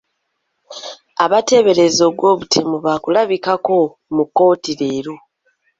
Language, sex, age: Ganda, female, 19-29